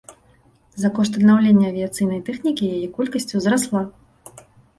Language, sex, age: Belarusian, female, 30-39